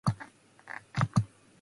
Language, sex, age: English, female, 19-29